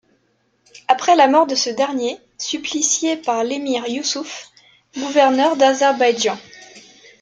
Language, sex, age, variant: French, female, 19-29, Français de métropole